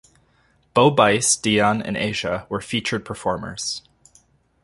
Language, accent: English, Canadian English